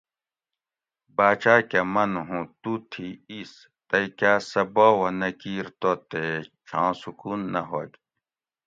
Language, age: Gawri, 40-49